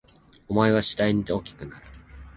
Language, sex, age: Japanese, male, 19-29